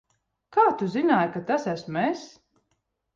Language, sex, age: Latvian, female, 30-39